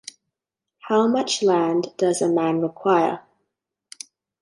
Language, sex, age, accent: English, female, under 19, Australian English